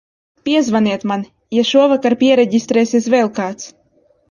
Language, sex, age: Latvian, female, 19-29